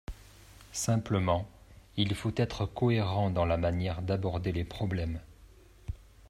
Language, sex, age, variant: French, male, 30-39, Français de métropole